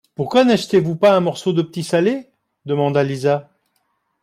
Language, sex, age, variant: French, male, 50-59, Français de métropole